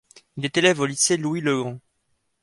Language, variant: French, Français de métropole